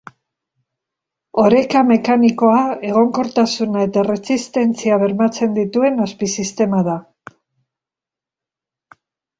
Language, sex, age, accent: Basque, female, 70-79, Mendebalekoa (Araba, Bizkaia, Gipuzkoako mendebaleko herri batzuk)